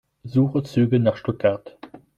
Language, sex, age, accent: German, male, 19-29, Deutschland Deutsch